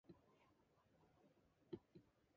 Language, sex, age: English, female, 19-29